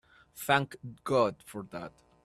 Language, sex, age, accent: English, male, 19-29, United States English